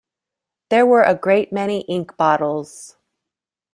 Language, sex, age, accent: English, female, 40-49, United States English